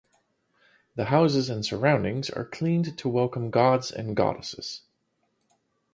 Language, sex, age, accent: English, male, 40-49, United States English